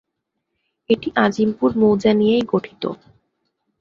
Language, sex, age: Bengali, female, 19-29